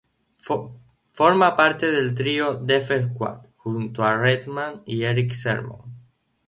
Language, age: Spanish, 19-29